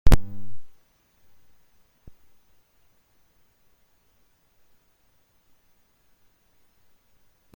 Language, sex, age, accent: Spanish, female, 50-59, España: Centro-Sur peninsular (Madrid, Toledo, Castilla-La Mancha)